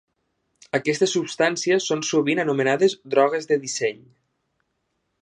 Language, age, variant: Catalan, 30-39, Septentrional